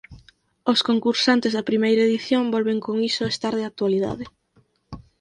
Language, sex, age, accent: Galician, female, under 19, Normativo (estándar)